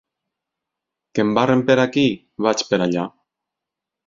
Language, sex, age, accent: Catalan, male, 30-39, valencià